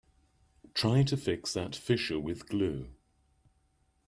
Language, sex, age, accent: English, male, 30-39, England English